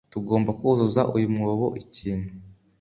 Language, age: Kinyarwanda, under 19